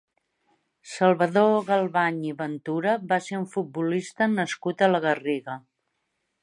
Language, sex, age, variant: Catalan, female, 60-69, Central